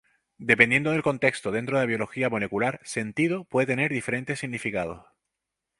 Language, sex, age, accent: Spanish, male, 50-59, España: Islas Canarias